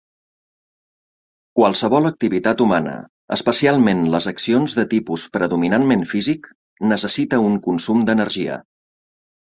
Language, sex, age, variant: Catalan, male, 40-49, Septentrional